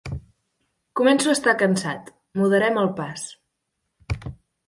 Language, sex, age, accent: Catalan, female, 19-29, central; nord-occidental